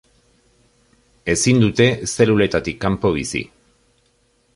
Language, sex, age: Basque, male, 50-59